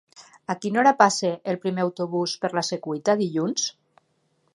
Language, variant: Catalan, Nord-Occidental